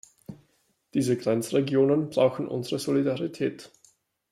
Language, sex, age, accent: German, male, 19-29, Österreichisches Deutsch